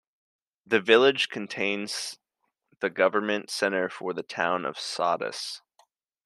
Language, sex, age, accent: English, male, 19-29, United States English